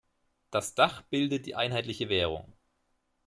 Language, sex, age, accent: German, male, 30-39, Deutschland Deutsch